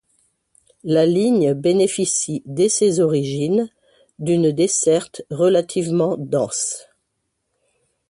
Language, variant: French, Français de métropole